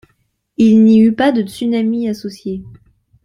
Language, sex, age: French, male, 19-29